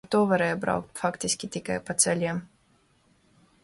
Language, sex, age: Latvian, female, 19-29